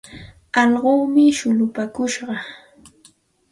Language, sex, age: Santa Ana de Tusi Pasco Quechua, female, 30-39